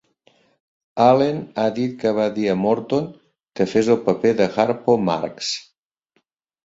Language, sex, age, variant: Catalan, male, 60-69, Central